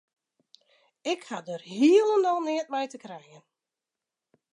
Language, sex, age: Western Frisian, female, 40-49